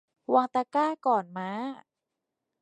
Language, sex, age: Thai, female, 19-29